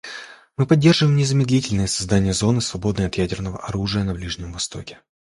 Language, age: Russian, 19-29